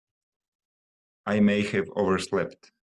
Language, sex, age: English, male, 30-39